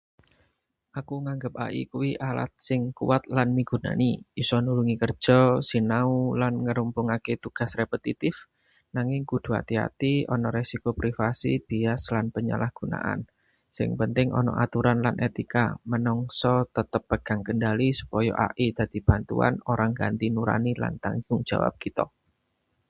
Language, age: Javanese, 30-39